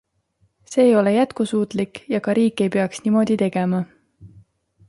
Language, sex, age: Estonian, female, 30-39